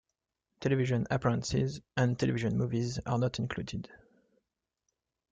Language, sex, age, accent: English, male, 19-29, Irish English